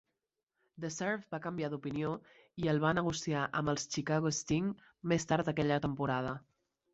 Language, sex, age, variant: Catalan, female, 19-29, Central